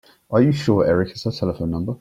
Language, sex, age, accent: English, male, 19-29, England English